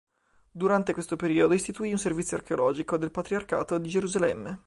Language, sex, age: Italian, male, 19-29